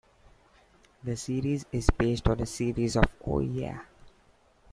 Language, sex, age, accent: English, male, 19-29, India and South Asia (India, Pakistan, Sri Lanka)